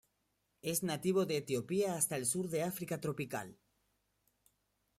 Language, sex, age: Spanish, male, 19-29